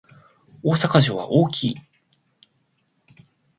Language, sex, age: Japanese, male, 19-29